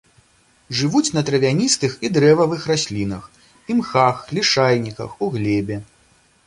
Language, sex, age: Belarusian, male, 30-39